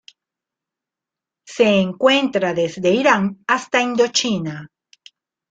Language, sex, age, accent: Spanish, female, 50-59, Caribe: Cuba, Venezuela, Puerto Rico, República Dominicana, Panamá, Colombia caribeña, México caribeño, Costa del golfo de México